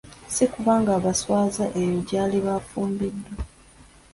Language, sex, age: Ganda, female, 19-29